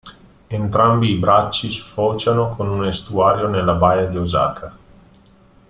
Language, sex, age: Italian, male, 40-49